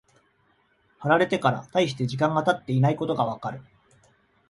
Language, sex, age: Japanese, male, 30-39